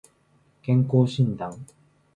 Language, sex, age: Japanese, male, 19-29